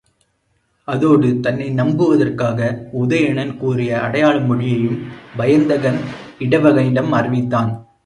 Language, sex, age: Tamil, male, 19-29